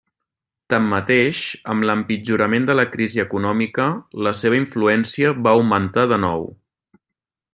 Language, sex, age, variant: Catalan, male, 19-29, Central